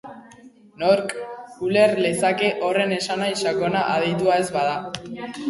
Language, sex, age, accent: Basque, female, 90+, Erdialdekoa edo Nafarra (Gipuzkoa, Nafarroa)